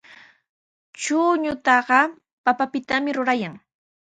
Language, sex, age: Sihuas Ancash Quechua, female, 19-29